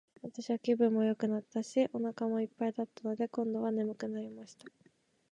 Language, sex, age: Japanese, female, 19-29